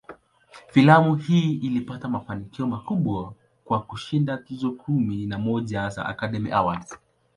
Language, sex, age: Swahili, male, 19-29